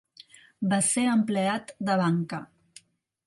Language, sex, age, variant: Catalan, female, 40-49, Central